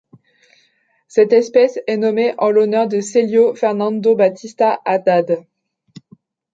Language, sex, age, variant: French, female, 19-29, Français de métropole